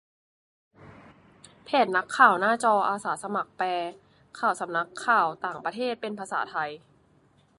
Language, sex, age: Thai, male, 19-29